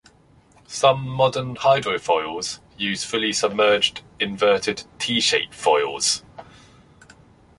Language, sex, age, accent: English, male, 30-39, England English